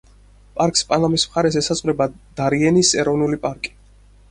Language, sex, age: Georgian, male, 19-29